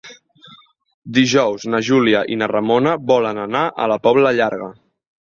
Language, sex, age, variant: Catalan, male, 19-29, Central